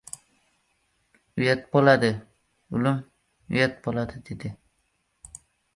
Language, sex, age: Uzbek, male, under 19